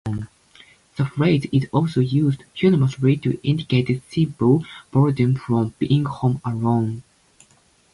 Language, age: English, 19-29